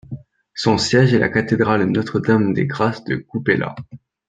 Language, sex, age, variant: French, male, 19-29, Français de métropole